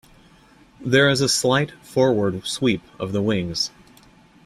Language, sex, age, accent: English, male, 40-49, United States English